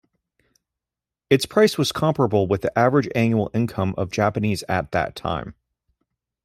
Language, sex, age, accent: English, male, 40-49, United States English